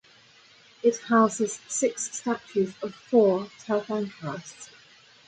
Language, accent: English, England English